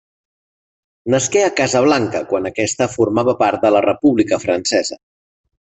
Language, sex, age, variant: Catalan, male, 40-49, Central